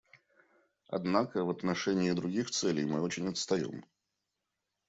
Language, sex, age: Russian, male, 40-49